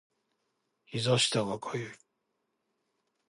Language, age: Japanese, 60-69